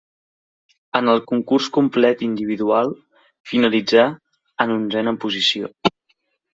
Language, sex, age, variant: Catalan, male, 19-29, Central